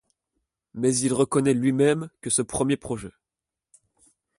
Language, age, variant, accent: French, under 19, Français d'Europe, Français de Belgique